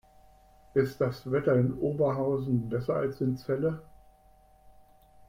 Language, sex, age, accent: German, male, 70-79, Deutschland Deutsch